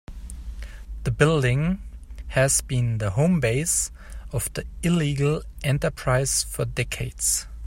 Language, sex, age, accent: English, male, 30-39, United States English